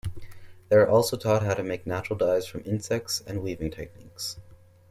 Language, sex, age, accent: English, male, 19-29, United States English